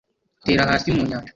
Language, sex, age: Kinyarwanda, male, under 19